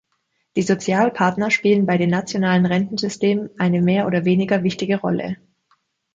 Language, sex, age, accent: German, female, 19-29, Deutschland Deutsch